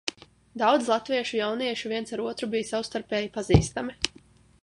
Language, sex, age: Latvian, female, 19-29